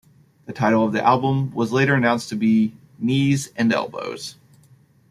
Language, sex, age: English, male, 30-39